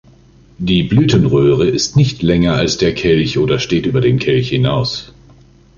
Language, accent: German, Deutschland Deutsch